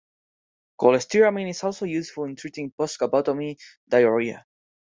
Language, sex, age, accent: English, male, under 19, United States English